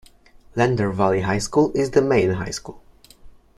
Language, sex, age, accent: English, male, under 19, United States English